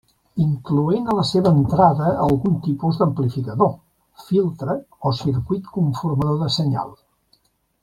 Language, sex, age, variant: Catalan, male, 70-79, Central